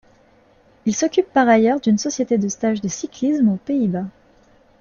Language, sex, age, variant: French, female, 19-29, Français de métropole